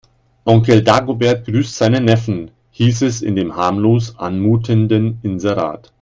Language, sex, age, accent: German, male, 50-59, Deutschland Deutsch